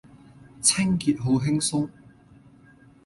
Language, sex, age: Cantonese, male, 19-29